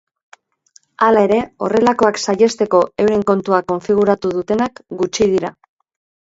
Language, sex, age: Basque, female, 50-59